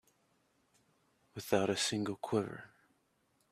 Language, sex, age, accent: English, male, 30-39, United States English